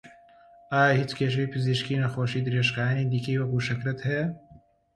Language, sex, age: Central Kurdish, male, 19-29